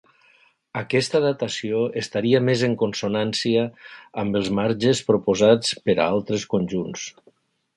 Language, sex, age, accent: Catalan, male, 60-69, valencià